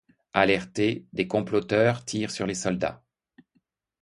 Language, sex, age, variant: French, male, 50-59, Français de métropole